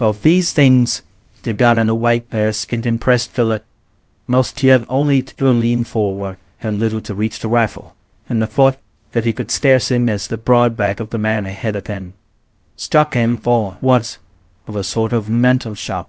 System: TTS, VITS